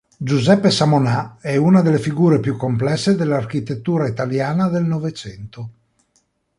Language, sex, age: Italian, male, 40-49